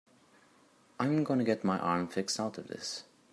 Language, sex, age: English, male, 30-39